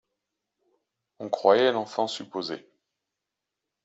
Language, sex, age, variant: French, male, 30-39, Français de métropole